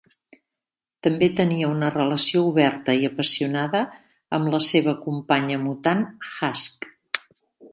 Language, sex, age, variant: Catalan, female, 60-69, Central